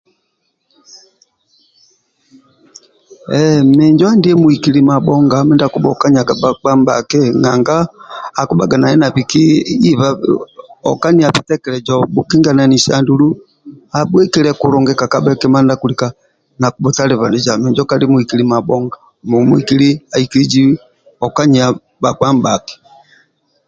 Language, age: Amba (Uganda), 50-59